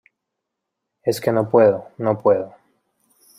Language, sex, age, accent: Spanish, male, 19-29, Andino-Pacífico: Colombia, Perú, Ecuador, oeste de Bolivia y Venezuela andina